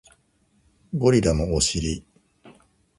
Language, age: Japanese, 50-59